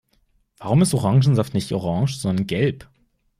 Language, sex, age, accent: German, male, under 19, Deutschland Deutsch